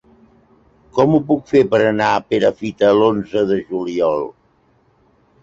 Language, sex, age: Catalan, male, 70-79